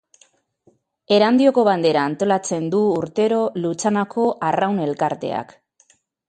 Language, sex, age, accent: Basque, female, 40-49, Mendebalekoa (Araba, Bizkaia, Gipuzkoako mendebaleko herri batzuk)